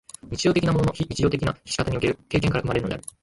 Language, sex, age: Japanese, male, 19-29